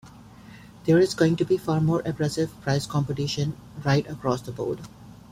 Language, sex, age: English, male, 30-39